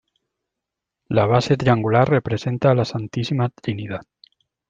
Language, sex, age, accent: Spanish, male, 30-39, España: Sur peninsular (Andalucia, Extremadura, Murcia)